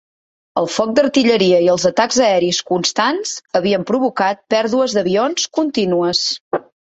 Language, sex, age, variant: Catalan, female, 40-49, Central